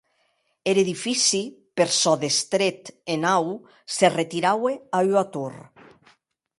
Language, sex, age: Occitan, female, 60-69